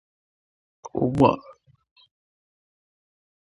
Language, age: Igbo, 30-39